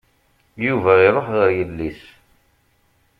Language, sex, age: Kabyle, male, 40-49